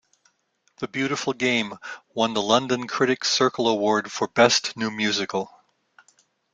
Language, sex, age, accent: English, male, 60-69, United States English